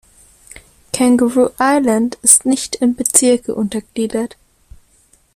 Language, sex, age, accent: German, female, 19-29, Deutschland Deutsch